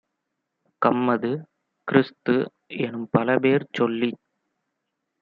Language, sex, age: Tamil, male, 19-29